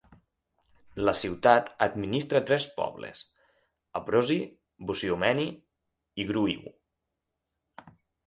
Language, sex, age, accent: Catalan, male, 19-29, central; nord-occidental